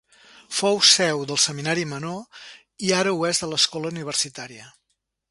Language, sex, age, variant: Catalan, male, 60-69, Septentrional